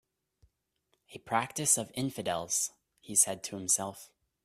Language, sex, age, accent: English, male, 19-29, United States English